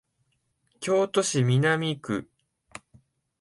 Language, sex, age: Japanese, male, 19-29